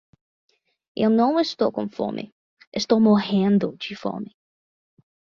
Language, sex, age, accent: Portuguese, female, 19-29, Gaucho